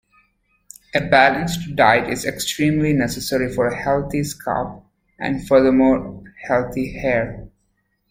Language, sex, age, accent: English, male, 30-39, United States English